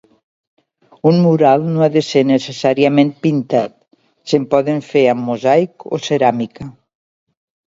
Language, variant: Catalan, Septentrional